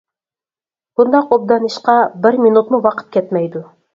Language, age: Uyghur, 30-39